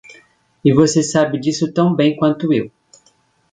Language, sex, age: Portuguese, male, 19-29